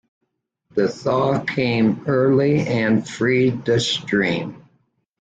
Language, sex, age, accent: English, male, 60-69, United States English